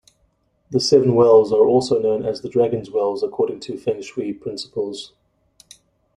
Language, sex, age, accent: English, male, 30-39, Southern African (South Africa, Zimbabwe, Namibia)